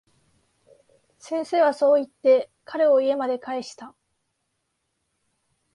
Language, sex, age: Japanese, female, 19-29